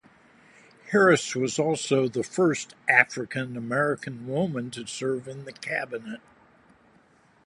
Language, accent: English, United States English